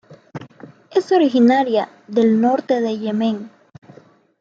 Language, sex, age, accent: Spanish, female, under 19, Andino-Pacífico: Colombia, Perú, Ecuador, oeste de Bolivia y Venezuela andina